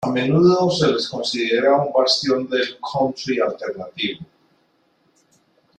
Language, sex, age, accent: Spanish, male, 60-69, Caribe: Cuba, Venezuela, Puerto Rico, República Dominicana, Panamá, Colombia caribeña, México caribeño, Costa del golfo de México